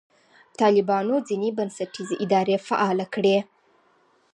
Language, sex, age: Pashto, female, 30-39